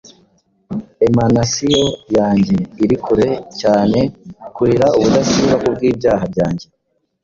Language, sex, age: Kinyarwanda, male, 19-29